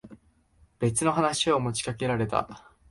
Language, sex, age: Japanese, male, 19-29